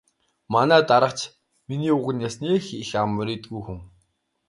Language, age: Mongolian, 19-29